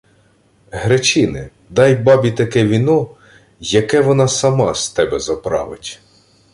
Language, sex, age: Ukrainian, male, 30-39